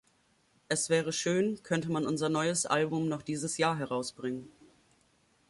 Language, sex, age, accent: German, female, 19-29, Deutschland Deutsch